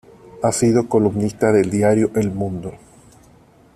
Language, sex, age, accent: Spanish, male, 30-39, Caribe: Cuba, Venezuela, Puerto Rico, República Dominicana, Panamá, Colombia caribeña, México caribeño, Costa del golfo de México